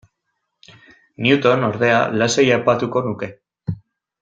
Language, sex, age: Basque, male, 19-29